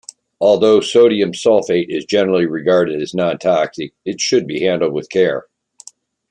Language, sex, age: English, male, 60-69